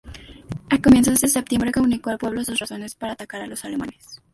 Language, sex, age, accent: Spanish, female, 19-29, México